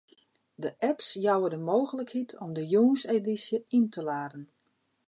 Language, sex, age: Western Frisian, female, 60-69